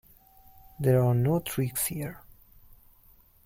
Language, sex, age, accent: English, male, 19-29, United States English